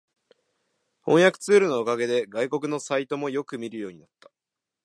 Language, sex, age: Japanese, male, 19-29